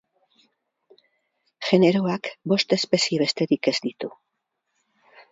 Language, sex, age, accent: Basque, female, 70-79, Mendebalekoa (Araba, Bizkaia, Gipuzkoako mendebaleko herri batzuk)